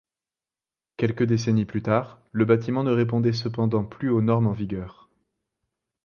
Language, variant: French, Français de métropole